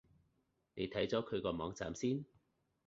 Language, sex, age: Cantonese, male, 40-49